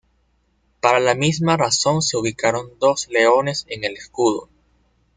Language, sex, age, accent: Spanish, male, 19-29, Caribe: Cuba, Venezuela, Puerto Rico, República Dominicana, Panamá, Colombia caribeña, México caribeño, Costa del golfo de México